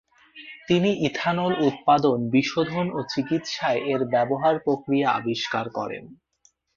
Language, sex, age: Bengali, male, 19-29